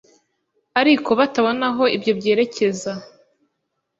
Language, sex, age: Kinyarwanda, female, 19-29